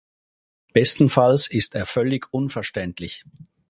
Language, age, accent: German, 50-59, Schweizerdeutsch